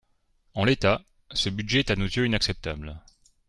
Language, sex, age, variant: French, male, 40-49, Français de métropole